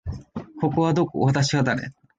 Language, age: Japanese, 19-29